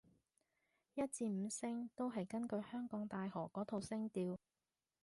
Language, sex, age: Cantonese, female, 30-39